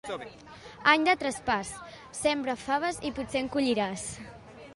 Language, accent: Catalan, valencià